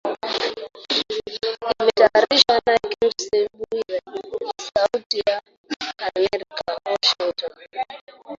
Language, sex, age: Swahili, female, 19-29